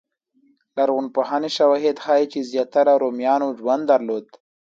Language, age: Pashto, 19-29